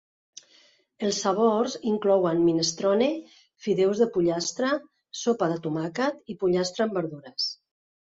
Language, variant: Catalan, Central